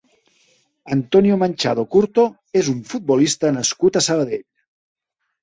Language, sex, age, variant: Catalan, male, 40-49, Central